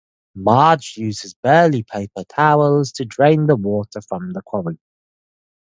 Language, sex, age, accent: English, male, 19-29, England English